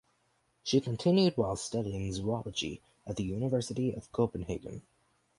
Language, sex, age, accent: English, male, under 19, United States English